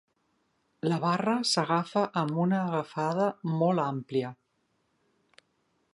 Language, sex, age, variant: Catalan, female, 60-69, Central